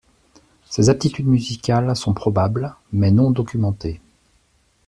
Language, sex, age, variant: French, male, 40-49, Français de métropole